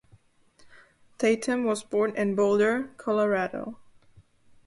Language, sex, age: English, female, 19-29